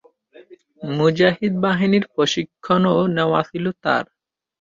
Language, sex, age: Bengali, male, 19-29